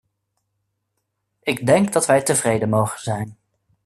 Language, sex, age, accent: Dutch, male, 19-29, Nederlands Nederlands